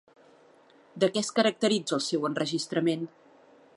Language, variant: Catalan, Central